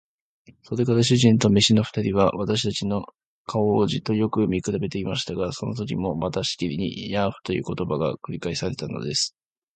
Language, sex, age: Japanese, male, 19-29